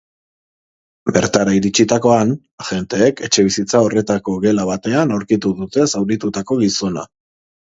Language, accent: Basque, Erdialdekoa edo Nafarra (Gipuzkoa, Nafarroa)